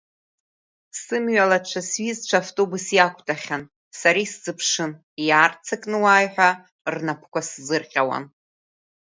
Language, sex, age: Abkhazian, female, 30-39